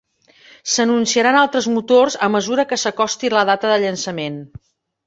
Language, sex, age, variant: Catalan, female, 50-59, Central